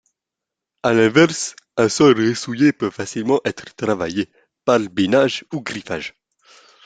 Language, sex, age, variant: French, male, under 19, Français de métropole